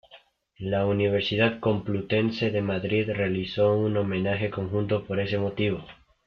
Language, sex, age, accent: Spanish, male, under 19, Andino-Pacífico: Colombia, Perú, Ecuador, oeste de Bolivia y Venezuela andina